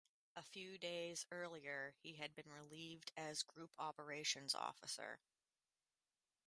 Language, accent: English, United States English